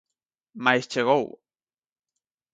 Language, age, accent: Galician, 19-29, Atlántico (seseo e gheada); Normativo (estándar)